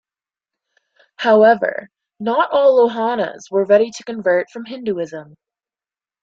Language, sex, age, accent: English, female, under 19, United States English